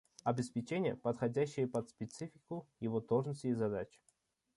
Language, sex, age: Russian, male, 19-29